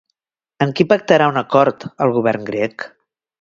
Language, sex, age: Catalan, female, 50-59